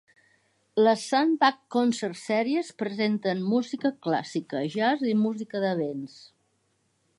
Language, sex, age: Catalan, female, 60-69